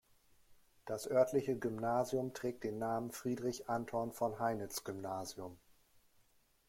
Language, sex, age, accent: German, male, 40-49, Deutschland Deutsch